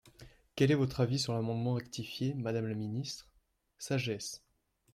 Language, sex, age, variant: French, male, 19-29, Français de métropole